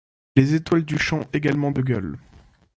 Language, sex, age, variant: French, male, under 19, Français de métropole